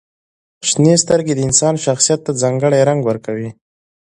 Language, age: Pashto, 19-29